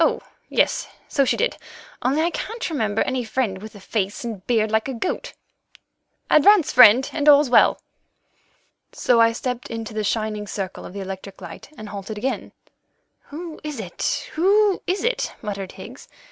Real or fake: real